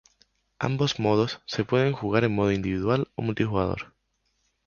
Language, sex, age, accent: Spanish, male, 19-29, España: Islas Canarias